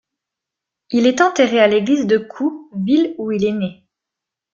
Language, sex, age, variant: French, female, 19-29, Français de métropole